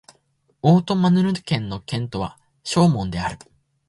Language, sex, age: Japanese, male, 19-29